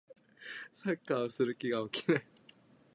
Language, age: Japanese, 30-39